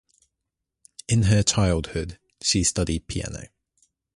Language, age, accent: English, 19-29, England English